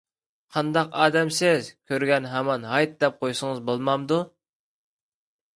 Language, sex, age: Uyghur, male, 30-39